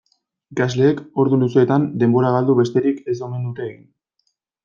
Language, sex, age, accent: Basque, male, 19-29, Erdialdekoa edo Nafarra (Gipuzkoa, Nafarroa)